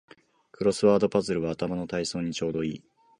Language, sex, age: Japanese, male, 19-29